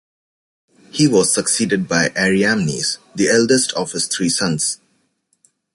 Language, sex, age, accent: English, male, 19-29, United States English